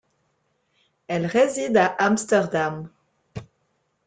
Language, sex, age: French, female, 30-39